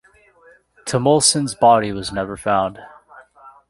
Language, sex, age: English, male, 19-29